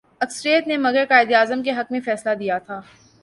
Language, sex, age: Urdu, female, 19-29